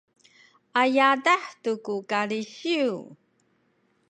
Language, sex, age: Sakizaya, female, 50-59